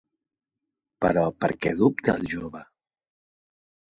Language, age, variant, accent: Catalan, 40-49, Central, central